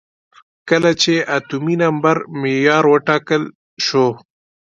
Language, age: Pashto, 19-29